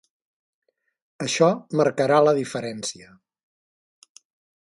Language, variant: Catalan, Central